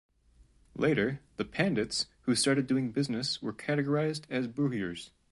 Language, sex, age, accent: English, male, 30-39, United States English